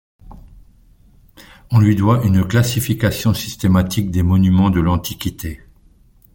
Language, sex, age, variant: French, male, 60-69, Français de métropole